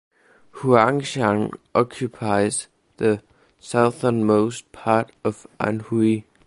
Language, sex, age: English, male, under 19